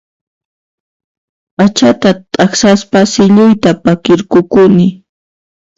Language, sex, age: Puno Quechua, female, 19-29